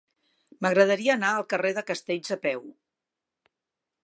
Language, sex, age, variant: Catalan, female, 60-69, Central